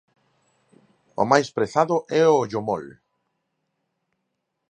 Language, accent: Galician, Normativo (estándar)